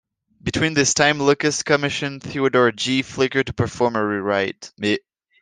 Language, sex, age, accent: English, male, under 19, United States English